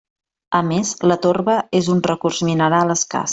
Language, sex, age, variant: Catalan, female, 30-39, Central